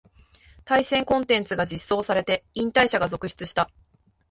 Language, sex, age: Japanese, female, 19-29